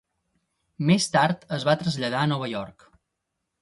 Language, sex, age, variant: Catalan, male, 19-29, Central